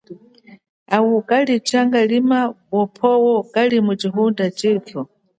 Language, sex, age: Chokwe, female, 40-49